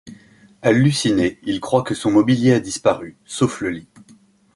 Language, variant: French, Français de métropole